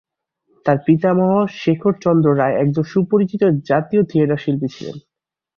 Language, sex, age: Bengali, male, 19-29